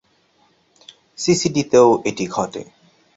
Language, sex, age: Bengali, male, 30-39